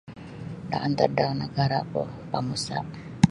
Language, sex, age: Sabah Bisaya, female, 50-59